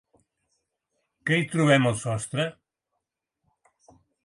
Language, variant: Catalan, Septentrional